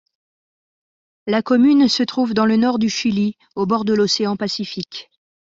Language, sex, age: French, female, 50-59